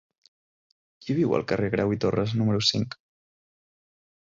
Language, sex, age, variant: Catalan, male, 19-29, Central